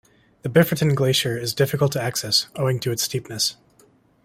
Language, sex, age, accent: English, male, 19-29, Canadian English